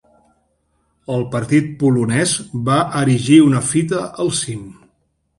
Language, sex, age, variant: Catalan, male, 50-59, Central